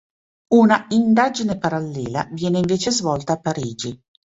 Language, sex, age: Italian, female, 50-59